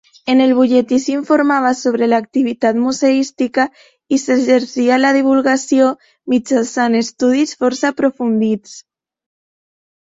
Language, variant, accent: Catalan, Septentrional, septentrional